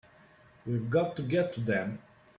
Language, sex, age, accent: English, male, 30-39, United States English